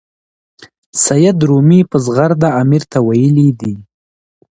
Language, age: Pashto, 19-29